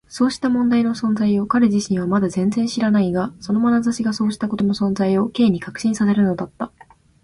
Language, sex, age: Japanese, female, 19-29